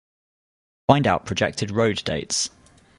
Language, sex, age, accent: English, male, 30-39, England English